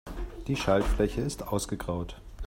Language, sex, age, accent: German, male, 40-49, Deutschland Deutsch